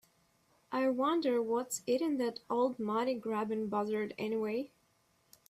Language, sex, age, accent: English, female, 19-29, United States English